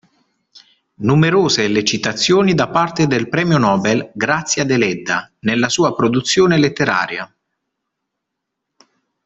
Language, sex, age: Italian, male, 30-39